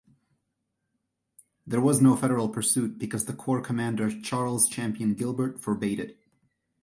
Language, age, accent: English, 19-29, United States English